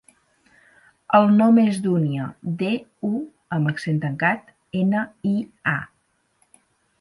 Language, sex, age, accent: Catalan, female, 30-39, gironí